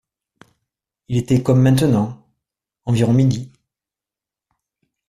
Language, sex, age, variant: French, male, 30-39, Français de métropole